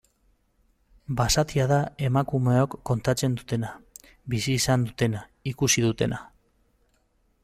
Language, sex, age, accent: Basque, male, 30-39, Mendebalekoa (Araba, Bizkaia, Gipuzkoako mendebaleko herri batzuk)